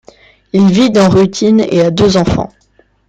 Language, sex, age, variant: French, male, under 19, Français de métropole